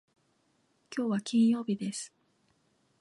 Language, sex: Japanese, female